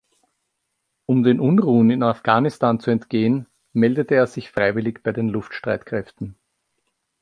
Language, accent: German, Österreichisches Deutsch